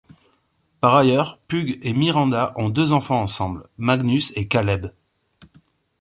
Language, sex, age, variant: French, male, 40-49, Français de métropole